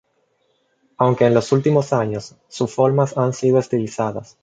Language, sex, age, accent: Spanish, male, 19-29, Caribe: Cuba, Venezuela, Puerto Rico, República Dominicana, Panamá, Colombia caribeña, México caribeño, Costa del golfo de México